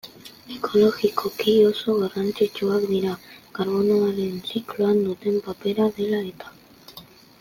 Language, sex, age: Basque, male, under 19